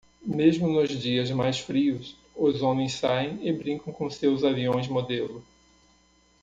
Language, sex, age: Portuguese, male, 50-59